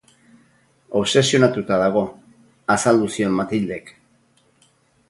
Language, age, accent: Basque, 60-69, Erdialdekoa edo Nafarra (Gipuzkoa, Nafarroa)